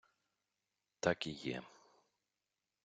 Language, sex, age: Ukrainian, male, 30-39